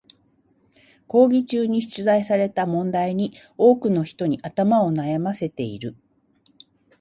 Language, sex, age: Japanese, female, 50-59